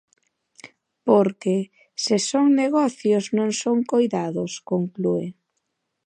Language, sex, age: Galician, female, 19-29